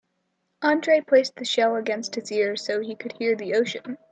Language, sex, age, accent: English, female, under 19, United States English